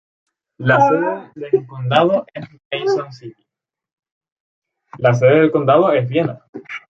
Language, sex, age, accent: Spanish, male, 19-29, España: Islas Canarias